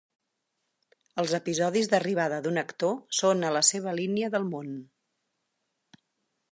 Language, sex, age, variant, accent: Catalan, female, 50-59, Central, central